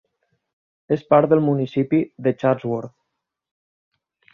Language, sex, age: Catalan, male, 19-29